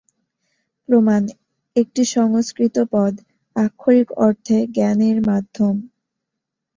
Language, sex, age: Bengali, female, under 19